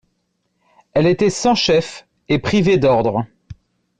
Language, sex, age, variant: French, male, 30-39, Français de métropole